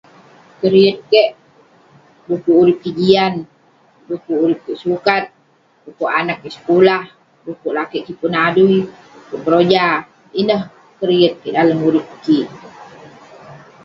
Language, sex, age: Western Penan, female, 30-39